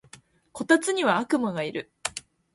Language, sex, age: Japanese, female, 19-29